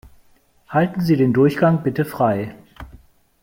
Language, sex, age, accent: German, male, 50-59, Deutschland Deutsch